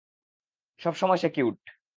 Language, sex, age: Bengali, male, 19-29